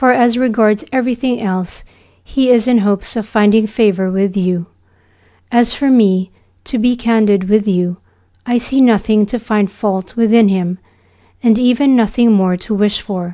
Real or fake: real